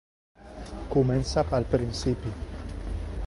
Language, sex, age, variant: Catalan, male, 40-49, Central